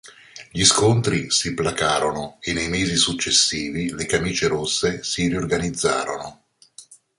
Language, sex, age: Italian, male, 60-69